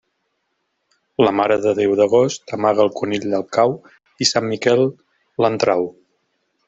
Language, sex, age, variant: Catalan, male, 40-49, Central